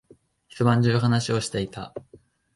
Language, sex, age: Japanese, male, 19-29